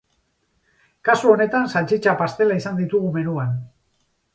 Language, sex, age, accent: Basque, male, 50-59, Mendebalekoa (Araba, Bizkaia, Gipuzkoako mendebaleko herri batzuk)